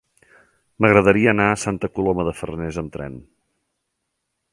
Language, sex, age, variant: Catalan, male, 40-49, Central